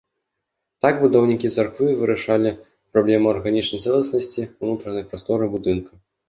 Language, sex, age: Belarusian, male, 19-29